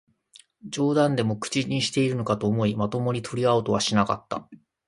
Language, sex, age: Japanese, male, 30-39